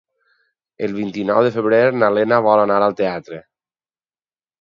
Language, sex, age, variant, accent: Catalan, male, 30-39, Valencià meridional, valencià